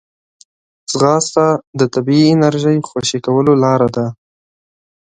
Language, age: Pashto, 19-29